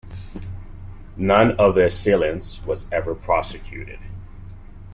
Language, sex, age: English, male, 40-49